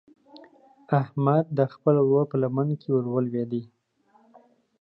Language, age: Pashto, 19-29